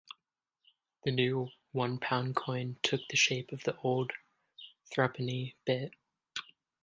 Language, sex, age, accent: English, male, 19-29, United States English